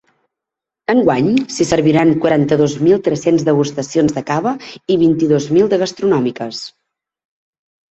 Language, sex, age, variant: Catalan, female, 30-39, Central